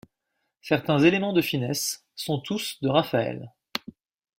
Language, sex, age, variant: French, male, 30-39, Français de métropole